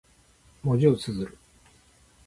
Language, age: Japanese, 60-69